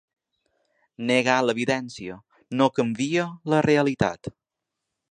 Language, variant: Catalan, Balear